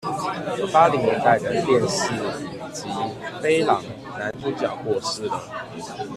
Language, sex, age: Chinese, male, 19-29